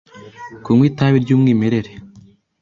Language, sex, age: Kinyarwanda, male, 30-39